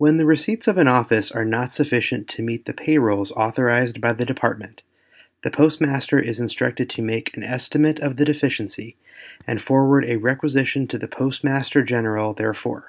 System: none